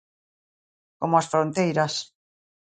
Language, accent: Galician, Atlántico (seseo e gheada)